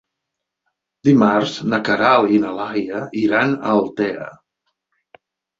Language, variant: Catalan, Central